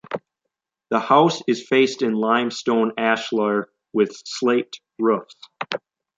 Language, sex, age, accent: English, male, under 19, United States English